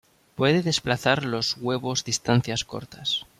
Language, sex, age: Spanish, male, 19-29